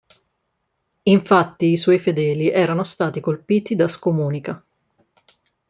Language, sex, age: Italian, female, 30-39